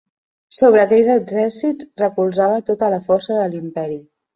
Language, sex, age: Catalan, female, 30-39